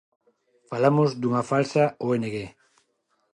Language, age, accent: Galician, 40-49, Neofalante